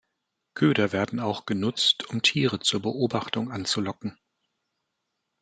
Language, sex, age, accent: German, male, 60-69, Deutschland Deutsch